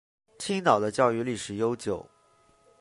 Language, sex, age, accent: Chinese, male, under 19, 出生地：河北省